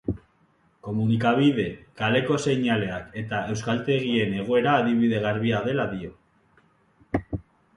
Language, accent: Basque, Mendebalekoa (Araba, Bizkaia, Gipuzkoako mendebaleko herri batzuk)